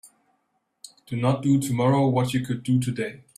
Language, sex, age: English, male, 19-29